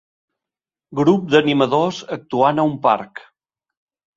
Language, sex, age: Catalan, male, 50-59